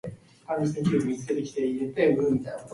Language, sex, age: English, female, 19-29